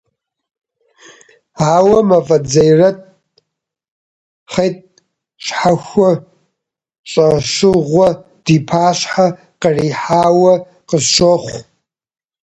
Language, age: Kabardian, 40-49